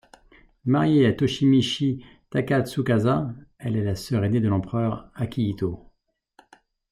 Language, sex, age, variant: French, male, 40-49, Français de métropole